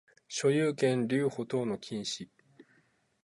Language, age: Japanese, 30-39